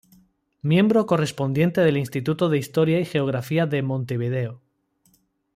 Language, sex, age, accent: Spanish, male, 30-39, España: Sur peninsular (Andalucia, Extremadura, Murcia)